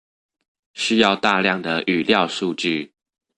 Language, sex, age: Chinese, male, under 19